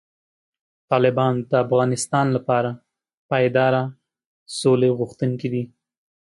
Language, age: Pashto, 19-29